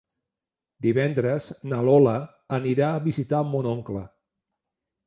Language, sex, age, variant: Catalan, male, 40-49, Central